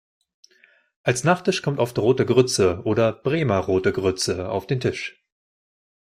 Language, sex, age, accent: German, male, 30-39, Deutschland Deutsch